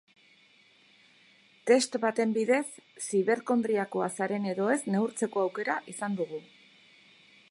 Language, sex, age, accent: Basque, female, 50-59, Erdialdekoa edo Nafarra (Gipuzkoa, Nafarroa)